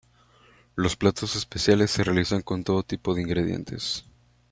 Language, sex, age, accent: Spanish, male, 19-29, México